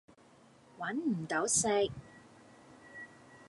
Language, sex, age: Cantonese, female, 30-39